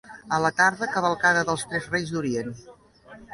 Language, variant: Catalan, Central